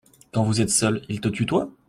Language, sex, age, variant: French, male, 19-29, Français de métropole